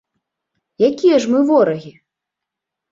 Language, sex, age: Belarusian, female, 30-39